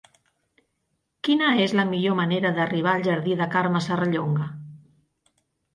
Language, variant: Catalan, Central